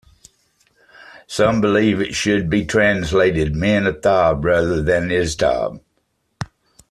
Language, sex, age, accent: English, male, 50-59, United States English